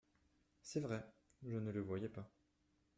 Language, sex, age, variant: French, male, under 19, Français de métropole